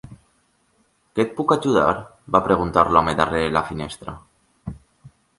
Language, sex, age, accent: Catalan, male, 19-29, valencià